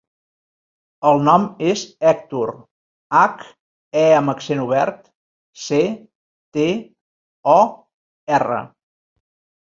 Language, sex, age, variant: Catalan, male, 50-59, Central